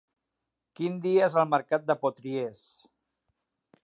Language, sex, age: Catalan, male, 60-69